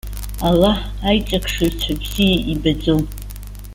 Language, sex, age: Abkhazian, female, 70-79